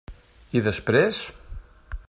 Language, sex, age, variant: Catalan, male, 50-59, Central